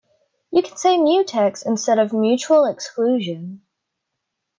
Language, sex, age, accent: English, female, under 19, United States English